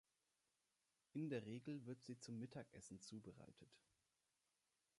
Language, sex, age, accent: German, male, 19-29, Deutschland Deutsch